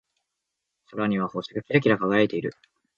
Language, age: Japanese, 19-29